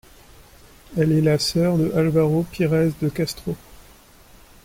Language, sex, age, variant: French, male, 40-49, Français de métropole